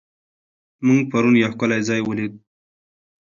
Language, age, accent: Pashto, 30-39, پکتیا ولایت، احمدزی